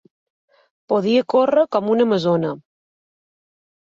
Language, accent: Catalan, mallorquí